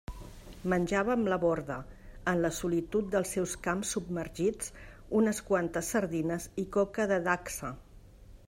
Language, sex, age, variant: Catalan, female, 50-59, Central